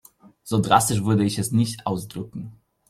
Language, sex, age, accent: German, male, 30-39, Polnisch Deutsch